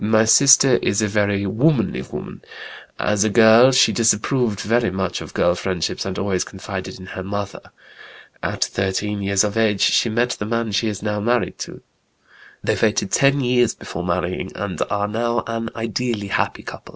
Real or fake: real